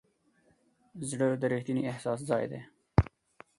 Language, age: Pashto, 19-29